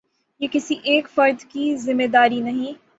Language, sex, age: Urdu, female, 19-29